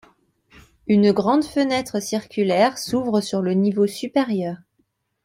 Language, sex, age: French, male, 19-29